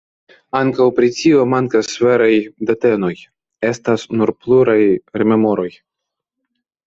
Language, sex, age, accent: Esperanto, male, under 19, Internacia